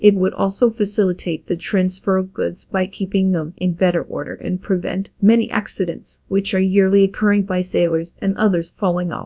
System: TTS, GradTTS